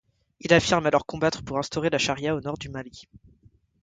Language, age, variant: French, 30-39, Français de métropole